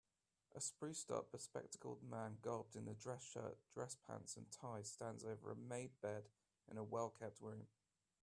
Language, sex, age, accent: English, male, 19-29, England English